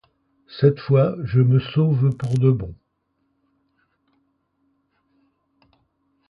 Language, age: French, 70-79